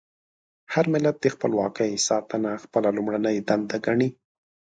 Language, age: Pashto, 30-39